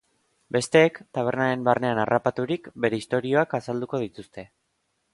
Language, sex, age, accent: Basque, male, 19-29, Erdialdekoa edo Nafarra (Gipuzkoa, Nafarroa)